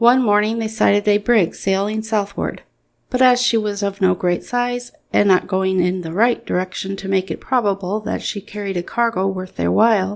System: none